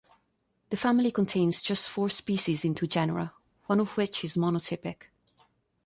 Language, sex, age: English, female, 30-39